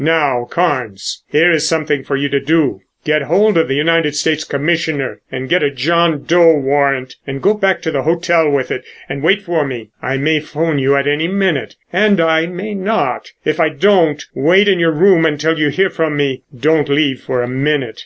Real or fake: real